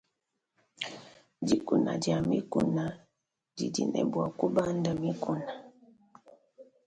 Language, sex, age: Luba-Lulua, female, 30-39